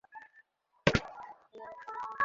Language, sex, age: Bengali, male, 19-29